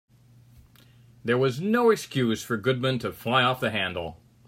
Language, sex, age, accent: English, male, 60-69, United States English